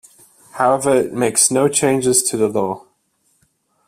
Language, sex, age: English, male, 19-29